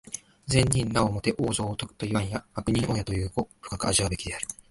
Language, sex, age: Japanese, male, 19-29